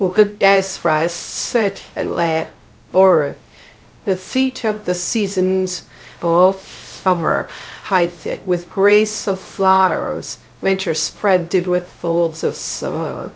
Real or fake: fake